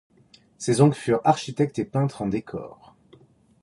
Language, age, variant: French, 50-59, Français de métropole